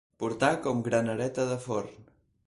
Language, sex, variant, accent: Catalan, male, Central, central